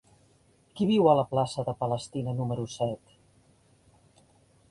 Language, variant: Catalan, Central